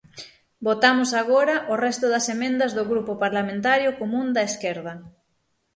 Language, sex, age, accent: Galician, female, 30-39, Atlántico (seseo e gheada); Normativo (estándar)